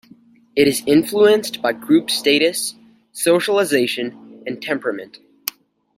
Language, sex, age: English, male, 19-29